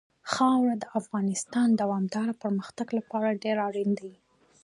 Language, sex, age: Pashto, female, 19-29